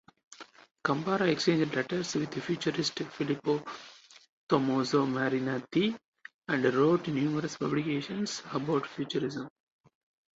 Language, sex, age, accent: English, male, 30-39, India and South Asia (India, Pakistan, Sri Lanka)